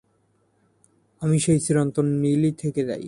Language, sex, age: Bengali, male, 19-29